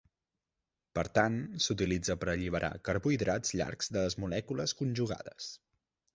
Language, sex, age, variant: Catalan, male, 19-29, Central